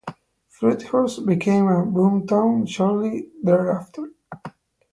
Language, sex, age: English, male, 19-29